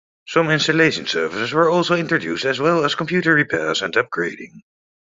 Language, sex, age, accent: English, male, 30-39, England English